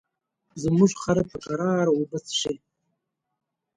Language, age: Pashto, 19-29